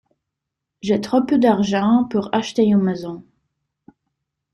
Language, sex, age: French, female, 30-39